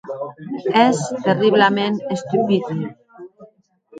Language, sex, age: Occitan, female, 50-59